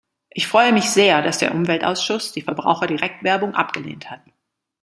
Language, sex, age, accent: German, female, 40-49, Deutschland Deutsch